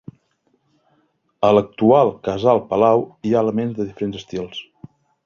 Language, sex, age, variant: Catalan, male, 30-39, Central